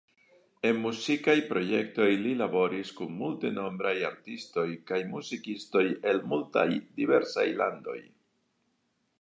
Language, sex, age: Esperanto, male, 60-69